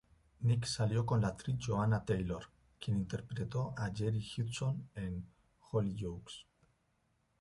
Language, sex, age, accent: Spanish, male, 40-49, España: Centro-Sur peninsular (Madrid, Toledo, Castilla-La Mancha)